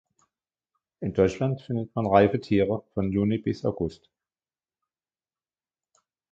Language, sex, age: German, male, 50-59